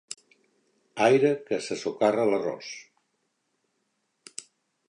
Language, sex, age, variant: Catalan, male, 60-69, Central